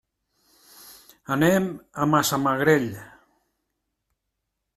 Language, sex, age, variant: Catalan, male, 70-79, Central